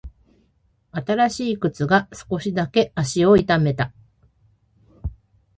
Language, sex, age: Japanese, female, 40-49